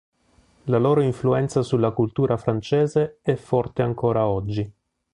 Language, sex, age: Italian, male, 40-49